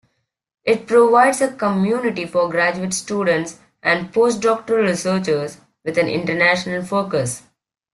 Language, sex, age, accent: English, male, under 19, England English